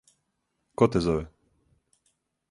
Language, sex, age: Serbian, male, 30-39